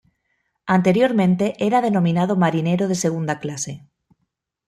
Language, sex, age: Spanish, female, 30-39